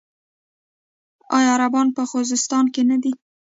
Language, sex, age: Pashto, female, 19-29